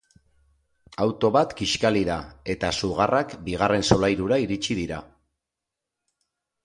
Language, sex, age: Basque, male, 40-49